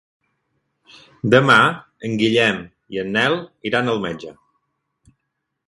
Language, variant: Catalan, Balear